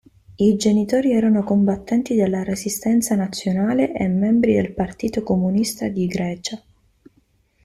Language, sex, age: Italian, female, 19-29